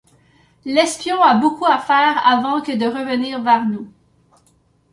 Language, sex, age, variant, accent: French, female, 19-29, Français d'Amérique du Nord, Français du Canada